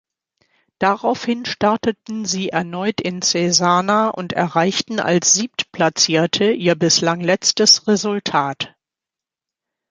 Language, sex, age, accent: German, female, 50-59, Deutschland Deutsch